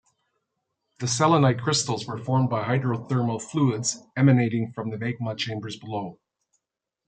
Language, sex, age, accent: English, male, 60-69, Canadian English